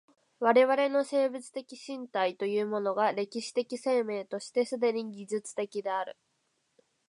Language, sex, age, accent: Japanese, female, 19-29, 標準語